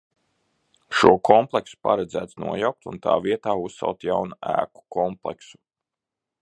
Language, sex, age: Latvian, male, 30-39